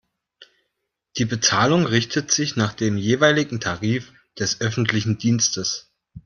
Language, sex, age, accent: German, male, 30-39, Deutschland Deutsch